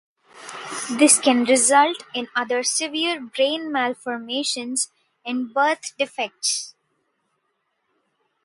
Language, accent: English, India and South Asia (India, Pakistan, Sri Lanka)